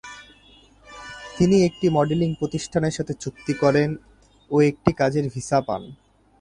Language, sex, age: Bengali, male, 19-29